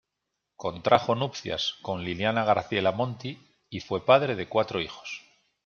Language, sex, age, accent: Spanish, male, 40-49, España: Norte peninsular (Asturias, Castilla y León, Cantabria, País Vasco, Navarra, Aragón, La Rioja, Guadalajara, Cuenca)